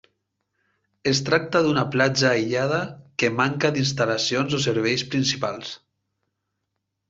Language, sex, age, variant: Catalan, male, 30-39, Septentrional